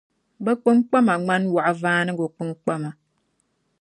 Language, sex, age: Dagbani, female, 19-29